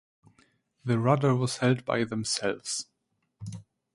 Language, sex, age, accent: English, male, 19-29, German English